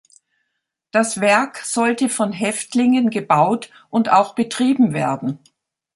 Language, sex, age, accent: German, female, 70-79, Deutschland Deutsch